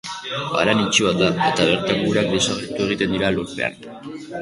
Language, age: Basque, under 19